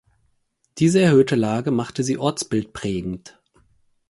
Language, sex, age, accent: German, male, 30-39, Deutschland Deutsch